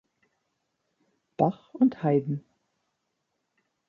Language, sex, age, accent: German, female, 50-59, Deutschland Deutsch